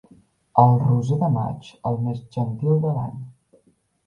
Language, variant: Catalan, Balear